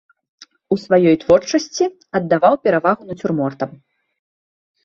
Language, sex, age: Belarusian, female, 19-29